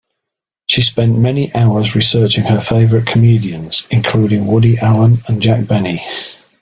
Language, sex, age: English, male, 60-69